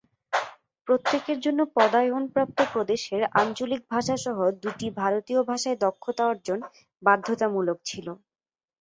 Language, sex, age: Bengali, female, 19-29